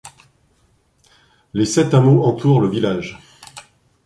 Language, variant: French, Français de métropole